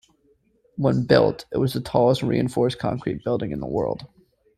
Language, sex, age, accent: English, male, 30-39, United States English